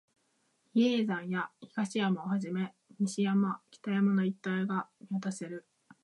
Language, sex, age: Japanese, female, under 19